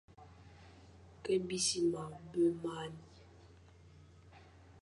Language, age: Fang, under 19